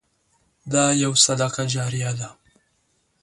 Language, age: Pashto, 19-29